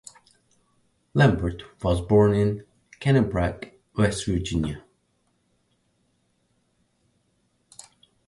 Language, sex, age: English, male, 30-39